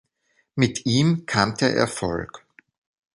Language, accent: German, Österreichisches Deutsch